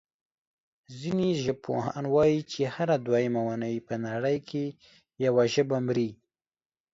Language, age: Pashto, 19-29